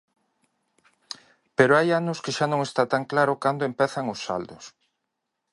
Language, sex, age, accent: Galician, male, 40-49, Normativo (estándar)